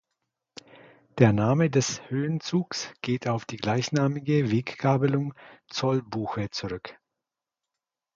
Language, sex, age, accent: German, male, 40-49, Deutschland Deutsch